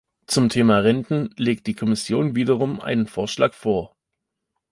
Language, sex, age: German, male, 30-39